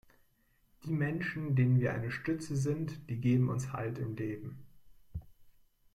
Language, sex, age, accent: German, male, 19-29, Deutschland Deutsch